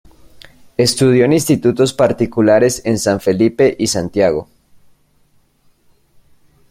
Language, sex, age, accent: Spanish, male, 19-29, Andino-Pacífico: Colombia, Perú, Ecuador, oeste de Bolivia y Venezuela andina